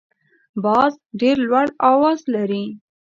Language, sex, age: Pashto, female, under 19